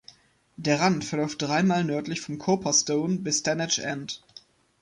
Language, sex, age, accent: German, male, 19-29, Deutschland Deutsch